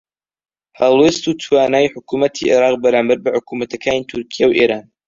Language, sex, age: Central Kurdish, male, 19-29